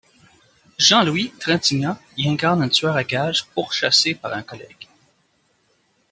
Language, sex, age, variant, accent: French, male, 30-39, Français d'Amérique du Nord, Français du Canada